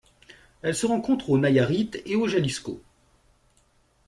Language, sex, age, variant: French, male, 40-49, Français de métropole